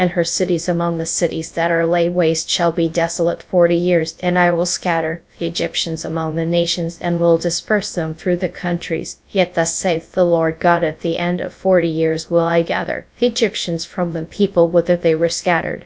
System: TTS, GradTTS